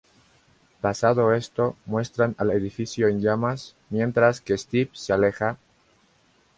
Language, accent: Spanish, Andino-Pacífico: Colombia, Perú, Ecuador, oeste de Bolivia y Venezuela andina